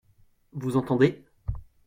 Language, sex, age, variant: French, male, 19-29, Français de métropole